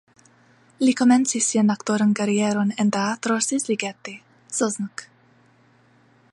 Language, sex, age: Esperanto, female, 19-29